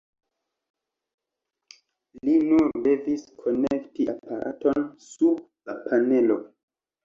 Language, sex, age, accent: Esperanto, male, 19-29, Internacia